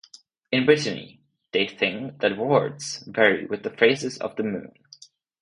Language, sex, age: English, male, under 19